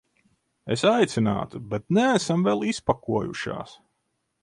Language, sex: Latvian, male